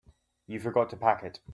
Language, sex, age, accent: English, male, 40-49, England English